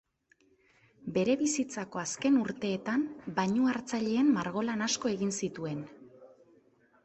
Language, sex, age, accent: Basque, female, 19-29, Mendebalekoa (Araba, Bizkaia, Gipuzkoako mendebaleko herri batzuk)